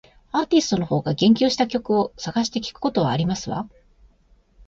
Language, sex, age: Japanese, female, 50-59